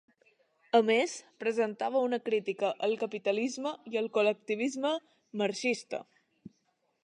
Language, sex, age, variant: Catalan, female, under 19, Balear